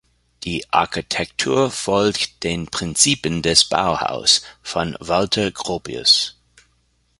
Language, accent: German, Deutschland Deutsch